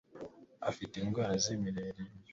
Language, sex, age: Kinyarwanda, male, 19-29